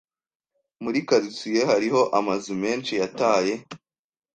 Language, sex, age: Kinyarwanda, male, under 19